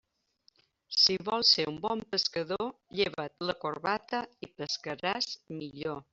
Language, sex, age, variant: Catalan, female, 60-69, Balear